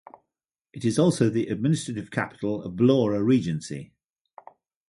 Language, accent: English, England English